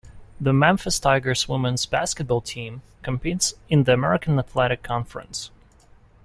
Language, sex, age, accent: English, male, 19-29, United States English